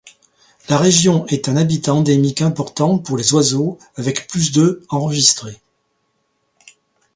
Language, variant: French, Français de métropole